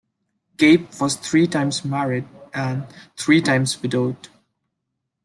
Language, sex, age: English, male, under 19